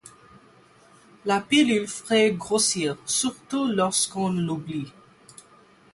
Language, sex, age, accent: French, male, 19-29, Français du Royaume-Uni; Français des États-Unis